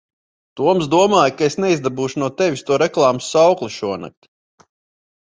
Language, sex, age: Latvian, female, 40-49